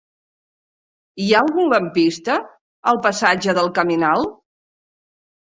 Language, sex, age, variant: Catalan, female, 60-69, Central